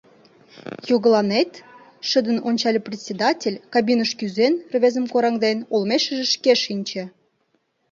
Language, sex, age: Mari, female, 19-29